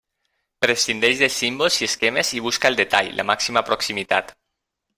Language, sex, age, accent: Catalan, male, 40-49, valencià